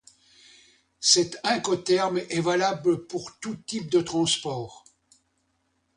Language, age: French, 70-79